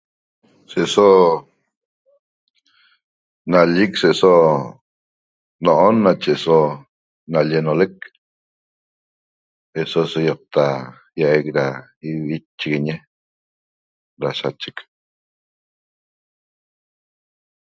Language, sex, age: Toba, male, 60-69